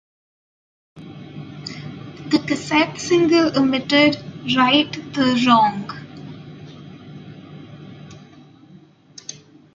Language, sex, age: English, female, under 19